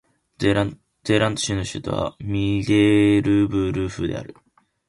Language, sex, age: Japanese, male, 19-29